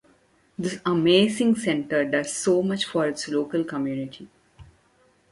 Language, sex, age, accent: English, female, 19-29, India and South Asia (India, Pakistan, Sri Lanka)